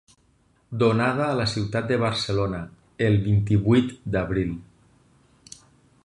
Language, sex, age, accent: Catalan, male, 40-49, valencià